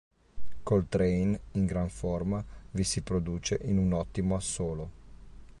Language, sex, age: Italian, male, 40-49